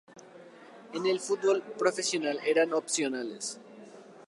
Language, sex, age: Spanish, male, under 19